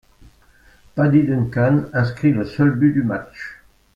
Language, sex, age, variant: French, male, 60-69, Français de métropole